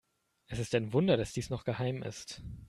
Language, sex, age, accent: German, male, 19-29, Deutschland Deutsch